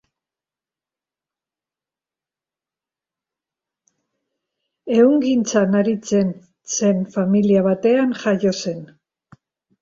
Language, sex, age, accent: Basque, female, 70-79, Mendebalekoa (Araba, Bizkaia, Gipuzkoako mendebaleko herri batzuk)